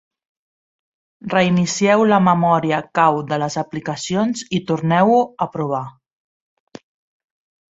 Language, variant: Catalan, Central